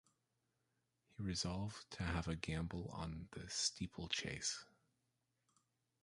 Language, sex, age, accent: English, male, 19-29, United States English